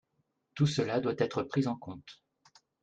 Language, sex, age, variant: French, male, 40-49, Français de métropole